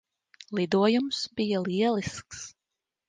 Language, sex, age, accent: Latvian, female, 30-39, Rigas